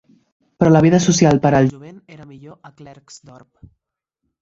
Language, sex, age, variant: Catalan, female, 19-29, Central